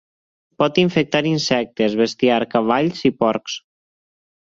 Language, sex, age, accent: Catalan, male, 30-39, valencià